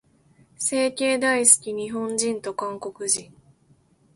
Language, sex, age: Japanese, female, 19-29